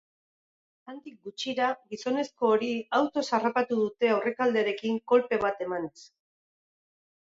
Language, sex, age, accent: Basque, female, 40-49, Erdialdekoa edo Nafarra (Gipuzkoa, Nafarroa)